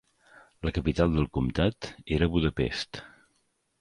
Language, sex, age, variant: Catalan, male, 50-59, Central